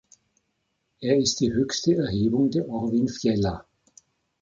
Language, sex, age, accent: German, male, 60-69, Österreichisches Deutsch